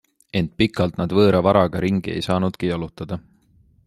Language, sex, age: Estonian, male, 19-29